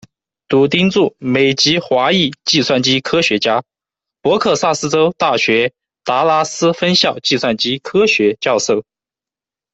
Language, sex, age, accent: Chinese, male, under 19, 出生地：四川省